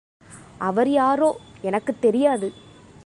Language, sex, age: Tamil, female, 19-29